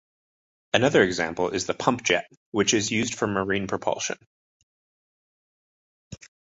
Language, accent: English, Canadian English